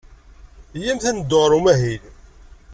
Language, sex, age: Kabyle, male, 40-49